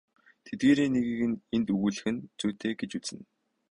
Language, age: Mongolian, 19-29